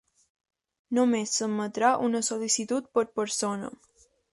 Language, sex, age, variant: Catalan, female, under 19, Balear